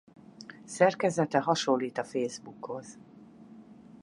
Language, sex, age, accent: Hungarian, female, 40-49, budapesti